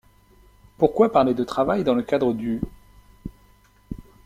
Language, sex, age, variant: French, male, 40-49, Français de métropole